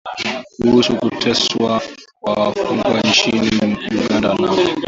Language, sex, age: Swahili, male, under 19